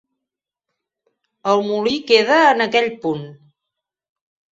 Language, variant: Catalan, Central